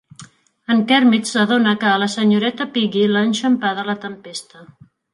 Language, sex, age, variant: Catalan, female, 40-49, Central